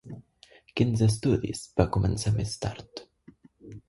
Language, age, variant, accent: Catalan, under 19, Central, central